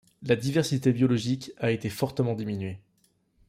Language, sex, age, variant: French, male, 19-29, Français de métropole